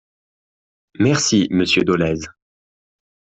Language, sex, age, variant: French, male, 19-29, Français de métropole